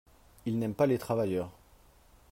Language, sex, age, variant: French, male, 30-39, Français de métropole